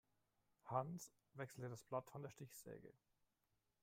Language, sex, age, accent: German, male, 30-39, Deutschland Deutsch